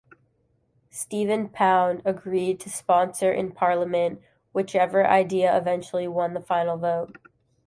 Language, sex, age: English, female, 19-29